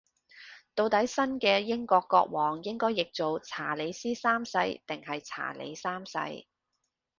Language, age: Cantonese, 30-39